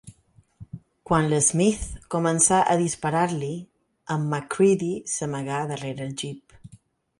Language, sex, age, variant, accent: Catalan, female, 40-49, Balear, mallorquí